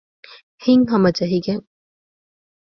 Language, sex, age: Divehi, female, 19-29